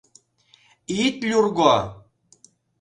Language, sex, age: Mari, male, 50-59